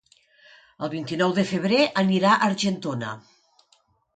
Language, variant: Catalan, Nord-Occidental